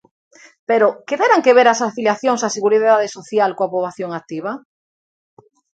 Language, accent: Galician, Normativo (estándar)